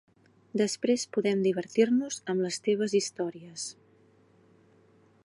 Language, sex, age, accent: Catalan, female, 19-29, central; nord-occidental